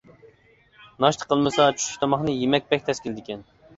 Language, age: Uyghur, 30-39